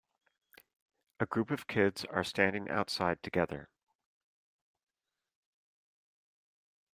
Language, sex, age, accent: English, male, 50-59, United States English